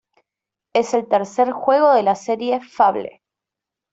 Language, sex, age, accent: Spanish, female, 19-29, Rioplatense: Argentina, Uruguay, este de Bolivia, Paraguay